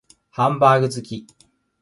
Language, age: Japanese, 19-29